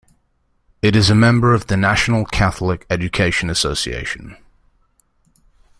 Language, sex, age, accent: English, male, 19-29, England English